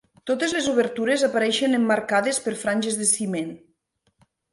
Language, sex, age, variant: Catalan, female, 40-49, Nord-Occidental